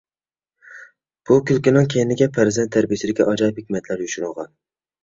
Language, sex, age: Uyghur, male, 19-29